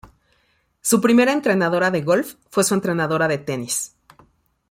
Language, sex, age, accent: Spanish, female, 40-49, México